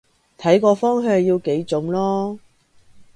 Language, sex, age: Cantonese, female, 30-39